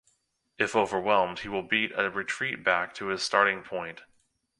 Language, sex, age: English, male, 30-39